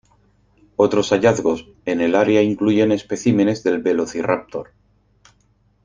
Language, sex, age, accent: Spanish, male, 50-59, España: Norte peninsular (Asturias, Castilla y León, Cantabria, País Vasco, Navarra, Aragón, La Rioja, Guadalajara, Cuenca)